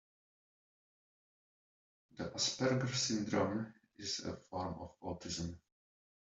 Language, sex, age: English, male, 30-39